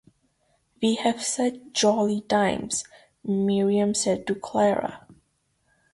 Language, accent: English, United States English